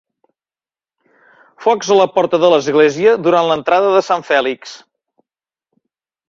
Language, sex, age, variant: Catalan, male, 60-69, Central